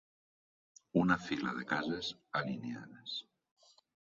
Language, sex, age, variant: Catalan, male, 60-69, Central